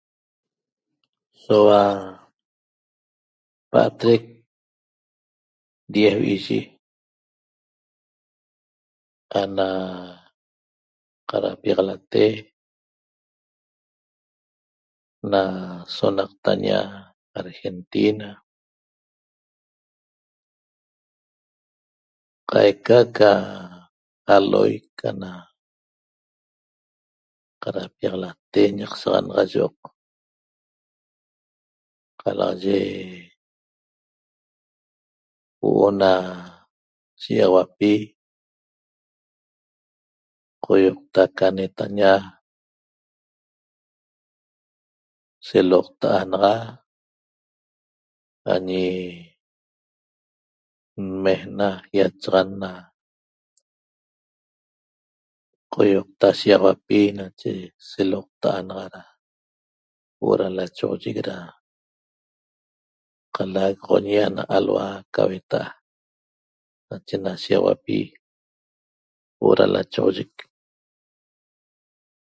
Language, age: Toba, 50-59